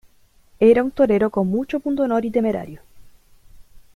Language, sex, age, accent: Spanish, female, 19-29, Chileno: Chile, Cuyo